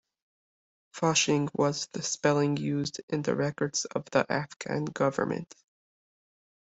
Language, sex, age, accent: English, male, 19-29, United States English